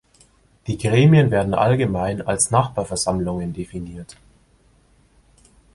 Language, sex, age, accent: German, male, 19-29, Deutschland Deutsch